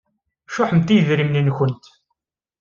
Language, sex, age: Kabyle, male, 19-29